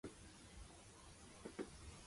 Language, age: Spanish, 30-39